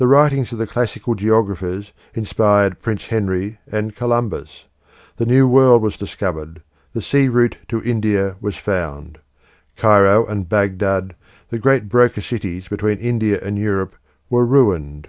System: none